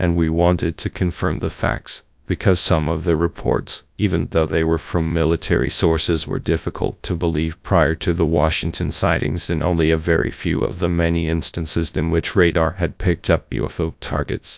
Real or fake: fake